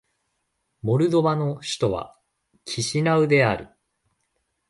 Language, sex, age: Japanese, male, 19-29